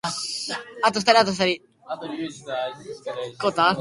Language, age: Japanese, 19-29